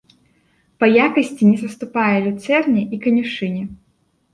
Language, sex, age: Belarusian, female, 19-29